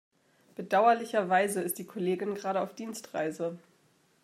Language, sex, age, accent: German, female, 19-29, Deutschland Deutsch